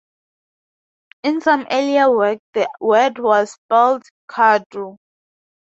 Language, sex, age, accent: English, female, 19-29, Southern African (South Africa, Zimbabwe, Namibia)